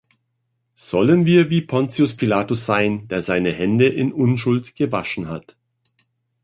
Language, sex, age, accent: German, male, 50-59, Deutschland Deutsch